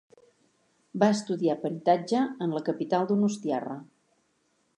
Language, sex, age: Catalan, female, 50-59